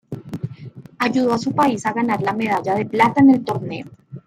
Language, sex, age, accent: Spanish, female, 30-39, Caribe: Cuba, Venezuela, Puerto Rico, República Dominicana, Panamá, Colombia caribeña, México caribeño, Costa del golfo de México